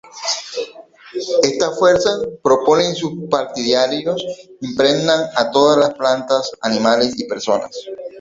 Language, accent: Spanish, Andino-Pacífico: Colombia, Perú, Ecuador, oeste de Bolivia y Venezuela andina